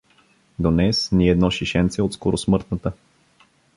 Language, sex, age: Bulgarian, male, 19-29